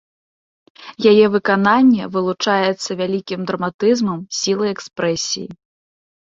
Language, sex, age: Belarusian, female, 30-39